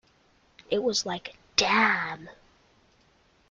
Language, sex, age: English, male, under 19